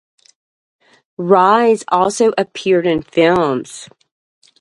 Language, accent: English, southern United States